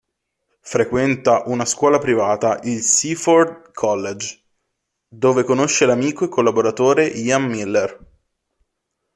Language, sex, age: Italian, male, 19-29